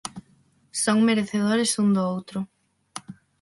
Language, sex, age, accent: Galician, female, under 19, Central (gheada); Neofalante